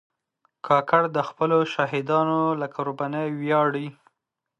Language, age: Pashto, 30-39